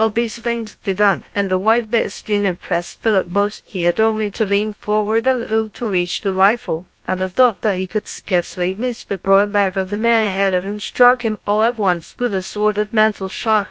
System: TTS, GlowTTS